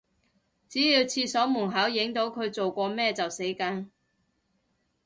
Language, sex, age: Cantonese, female, 30-39